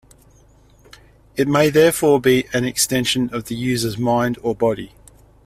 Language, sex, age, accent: English, male, 30-39, Australian English